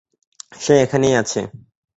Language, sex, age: Bengali, male, 19-29